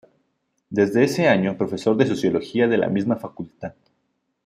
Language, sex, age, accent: Spanish, male, under 19, México